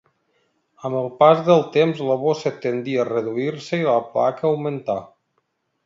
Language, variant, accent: Catalan, Nord-Occidental, nord-occidental